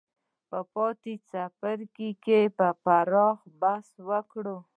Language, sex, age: Pashto, female, 19-29